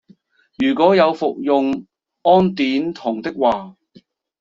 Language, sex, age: Cantonese, male, 40-49